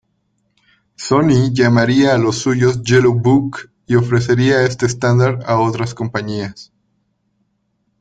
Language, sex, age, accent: Spanish, male, 30-39, México